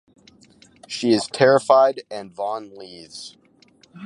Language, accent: English, United States English